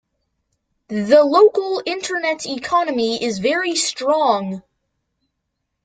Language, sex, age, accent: English, male, under 19, United States English